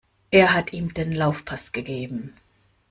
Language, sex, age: German, female, 40-49